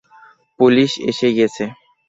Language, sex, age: Bengali, male, under 19